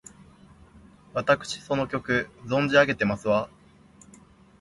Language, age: Japanese, 19-29